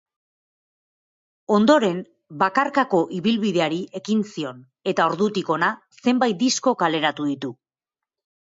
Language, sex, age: Basque, female, 30-39